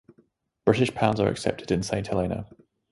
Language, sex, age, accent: English, male, 19-29, England English